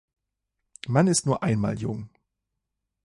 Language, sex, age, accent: German, male, 30-39, Deutschland Deutsch